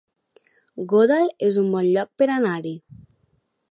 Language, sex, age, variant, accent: Catalan, female, 19-29, Nord-Occidental, central